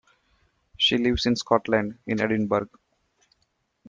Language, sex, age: English, male, 30-39